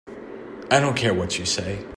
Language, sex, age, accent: English, male, 40-49, United States English